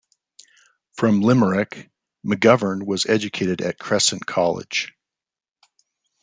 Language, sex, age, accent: English, male, 50-59, United States English